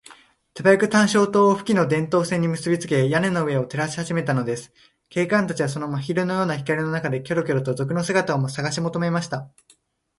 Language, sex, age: Japanese, male, under 19